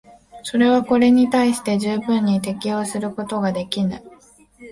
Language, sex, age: Japanese, female, 19-29